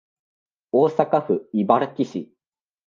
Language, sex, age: Japanese, male, 19-29